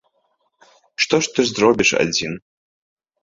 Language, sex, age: Belarusian, male, 19-29